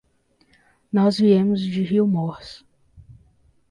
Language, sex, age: Portuguese, female, 19-29